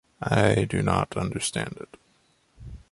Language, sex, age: English, male, 19-29